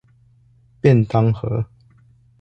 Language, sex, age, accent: Chinese, male, 19-29, 出生地：彰化縣